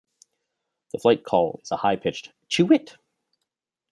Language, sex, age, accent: English, male, 30-39, Canadian English